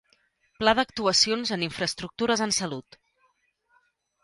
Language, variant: Catalan, Central